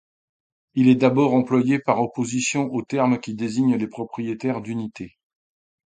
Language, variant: French, Français de métropole